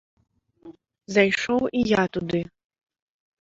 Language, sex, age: Belarusian, female, 19-29